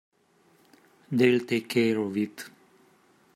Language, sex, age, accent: English, male, 40-49, England English